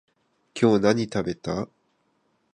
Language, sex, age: Japanese, male, 30-39